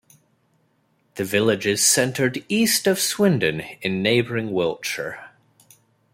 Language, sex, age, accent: English, male, 30-39, United States English